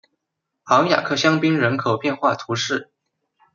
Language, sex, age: Chinese, male, 19-29